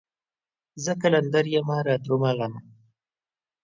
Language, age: Pashto, 30-39